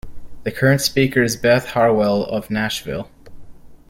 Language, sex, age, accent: English, male, 19-29, United States English